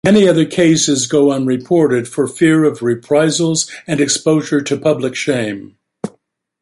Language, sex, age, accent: English, male, 80-89, United States English